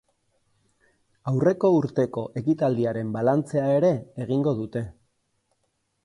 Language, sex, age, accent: Basque, male, 40-49, Erdialdekoa edo Nafarra (Gipuzkoa, Nafarroa)